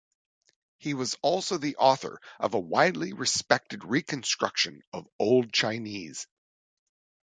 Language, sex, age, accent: English, male, 50-59, United States English